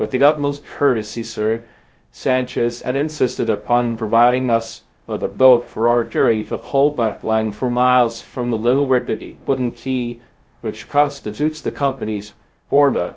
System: TTS, VITS